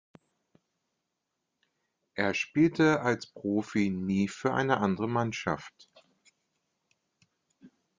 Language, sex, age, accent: German, male, 30-39, Deutschland Deutsch